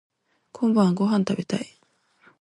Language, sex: Japanese, female